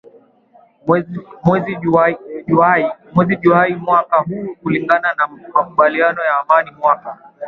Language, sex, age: Swahili, male, 19-29